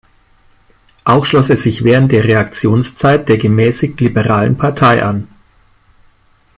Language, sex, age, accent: German, male, 40-49, Deutschland Deutsch